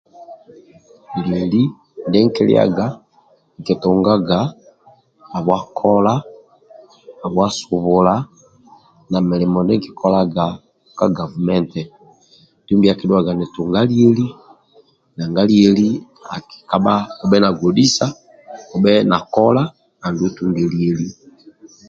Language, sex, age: Amba (Uganda), male, 50-59